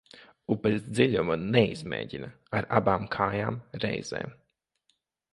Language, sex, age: Latvian, male, 19-29